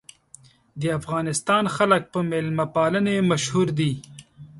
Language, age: Pashto, 19-29